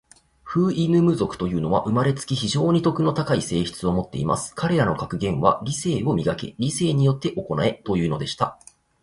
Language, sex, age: Japanese, male, 19-29